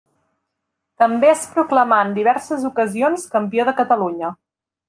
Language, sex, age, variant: Catalan, female, 30-39, Central